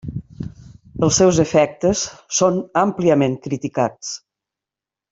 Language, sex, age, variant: Catalan, female, 50-59, Nord-Occidental